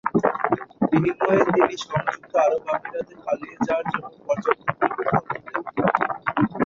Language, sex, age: Bengali, male, 19-29